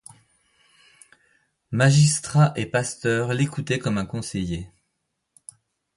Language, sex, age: French, male, 50-59